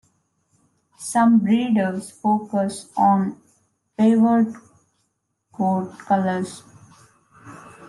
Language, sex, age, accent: English, female, 19-29, India and South Asia (India, Pakistan, Sri Lanka)